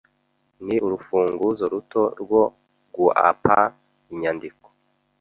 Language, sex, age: Kinyarwanda, male, 19-29